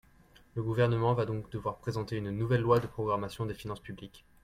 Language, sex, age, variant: French, male, 30-39, Français de métropole